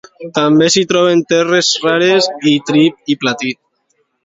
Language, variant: Catalan, Alacantí